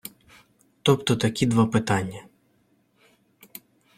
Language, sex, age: Ukrainian, male, under 19